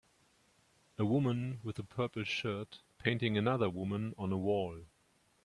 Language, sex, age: English, male, 30-39